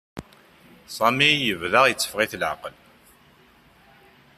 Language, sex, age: Kabyle, male, 30-39